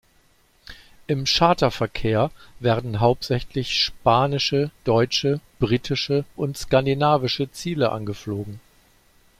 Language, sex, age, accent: German, male, 50-59, Deutschland Deutsch